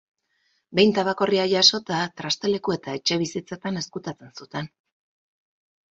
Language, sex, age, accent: Basque, female, 40-49, Erdialdekoa edo Nafarra (Gipuzkoa, Nafarroa)